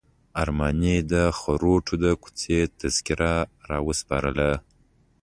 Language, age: Pashto, 19-29